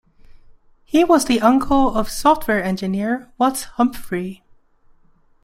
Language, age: English, 19-29